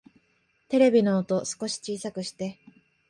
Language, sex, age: Japanese, female, 19-29